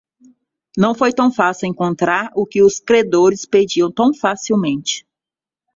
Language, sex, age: Portuguese, female, 40-49